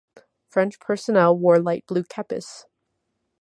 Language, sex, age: English, female, 19-29